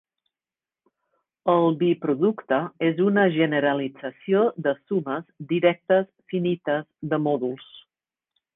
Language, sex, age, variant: Catalan, female, 50-59, Central